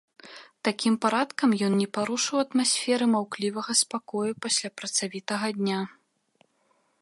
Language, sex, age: Belarusian, female, 19-29